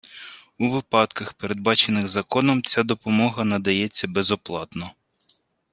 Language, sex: Ukrainian, male